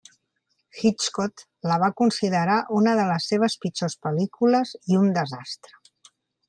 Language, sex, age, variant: Catalan, female, 50-59, Central